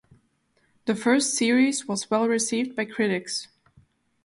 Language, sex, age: English, female, 19-29